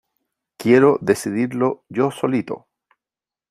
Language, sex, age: Spanish, male, 50-59